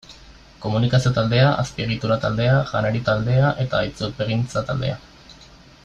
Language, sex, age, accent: Basque, male, 19-29, Mendebalekoa (Araba, Bizkaia, Gipuzkoako mendebaleko herri batzuk)